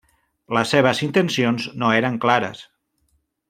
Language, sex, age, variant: Catalan, male, 40-49, Central